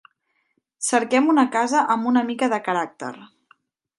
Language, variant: Catalan, Central